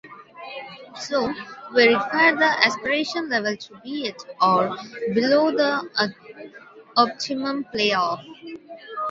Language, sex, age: English, female, 19-29